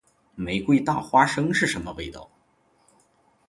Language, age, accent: Chinese, 19-29, 出生地：吉林省